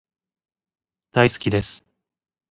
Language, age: Japanese, 19-29